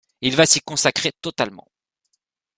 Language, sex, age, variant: French, male, 19-29, Français de métropole